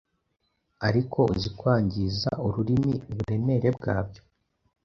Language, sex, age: Kinyarwanda, male, under 19